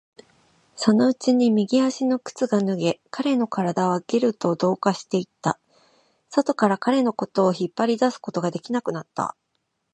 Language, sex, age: Japanese, female, 40-49